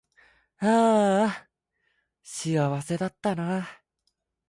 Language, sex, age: Japanese, male, under 19